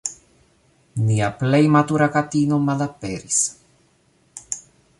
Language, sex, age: Esperanto, male, 40-49